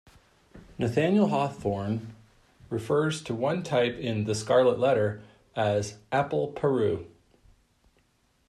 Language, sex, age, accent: English, male, 40-49, United States English